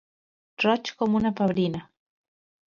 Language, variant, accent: Catalan, Central, central